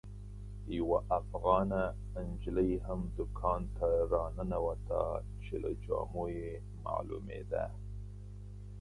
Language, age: Pashto, 40-49